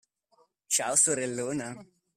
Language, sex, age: Italian, male, 19-29